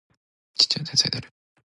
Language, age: Japanese, 19-29